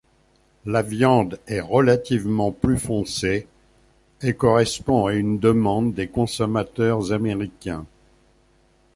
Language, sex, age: French, male, 70-79